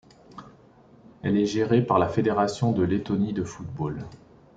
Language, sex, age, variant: French, male, 40-49, Français de métropole